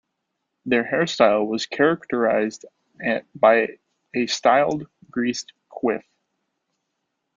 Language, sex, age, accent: English, male, under 19, United States English